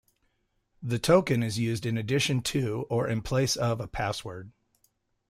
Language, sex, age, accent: English, male, 50-59, United States English